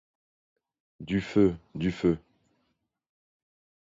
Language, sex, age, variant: French, male, 40-49, Français de métropole